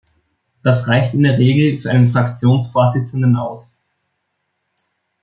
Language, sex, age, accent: German, male, under 19, Österreichisches Deutsch